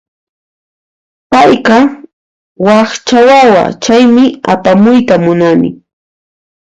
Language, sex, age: Puno Quechua, female, 19-29